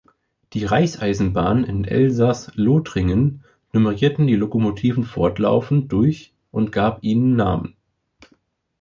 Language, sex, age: German, male, 19-29